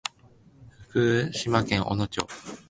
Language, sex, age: Japanese, male, 19-29